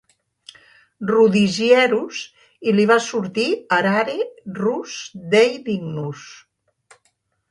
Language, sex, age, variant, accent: Catalan, female, 60-69, Central, central